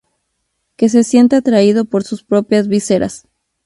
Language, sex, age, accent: Spanish, female, 30-39, México